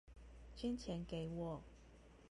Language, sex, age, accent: Chinese, female, 40-49, 出生地：臺北市